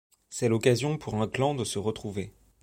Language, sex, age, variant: French, male, 30-39, Français de métropole